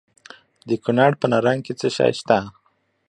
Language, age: Pashto, 30-39